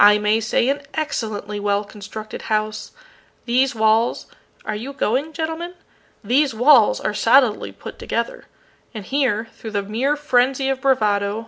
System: none